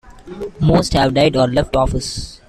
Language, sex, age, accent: English, male, 19-29, India and South Asia (India, Pakistan, Sri Lanka)